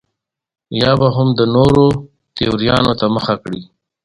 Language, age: Pashto, 30-39